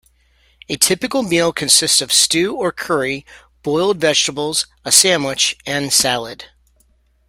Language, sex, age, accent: English, male, 40-49, United States English